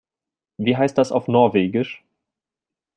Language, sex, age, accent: German, male, 19-29, Deutschland Deutsch